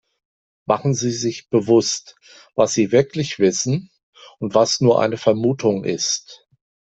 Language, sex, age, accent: German, male, 60-69, Deutschland Deutsch